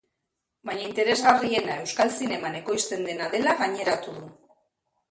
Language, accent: Basque, Mendebalekoa (Araba, Bizkaia, Gipuzkoako mendebaleko herri batzuk)